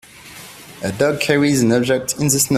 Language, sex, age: English, male, 19-29